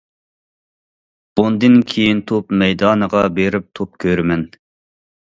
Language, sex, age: Uyghur, male, 30-39